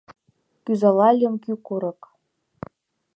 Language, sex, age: Mari, female, under 19